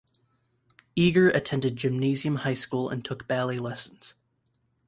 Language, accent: English, United States English